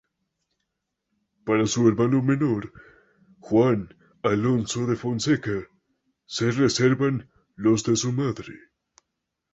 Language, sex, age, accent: Spanish, male, 19-29, Andino-Pacífico: Colombia, Perú, Ecuador, oeste de Bolivia y Venezuela andina